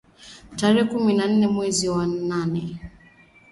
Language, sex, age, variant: Swahili, female, 19-29, Kiswahili Sanifu (EA)